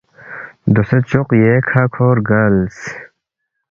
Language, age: Balti, 19-29